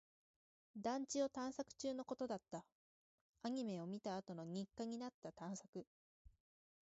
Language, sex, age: Japanese, female, 19-29